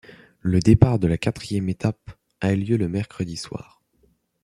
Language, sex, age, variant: French, male, under 19, Français de métropole